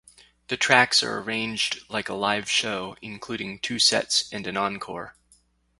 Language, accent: English, United States English